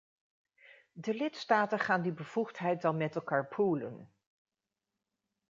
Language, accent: Dutch, Nederlands Nederlands